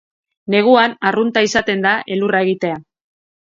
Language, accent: Basque, Mendebalekoa (Araba, Bizkaia, Gipuzkoako mendebaleko herri batzuk)